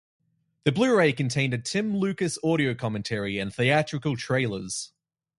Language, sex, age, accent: English, male, 19-29, Australian English